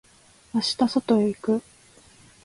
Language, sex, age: Japanese, female, 19-29